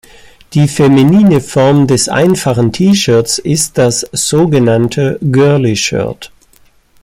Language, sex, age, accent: German, male, 50-59, Deutschland Deutsch